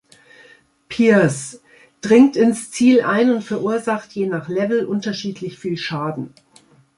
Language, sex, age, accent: German, female, 50-59, Deutschland Deutsch